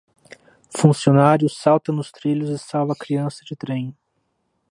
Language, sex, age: Portuguese, male, 19-29